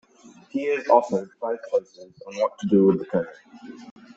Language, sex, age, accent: English, male, 19-29, England English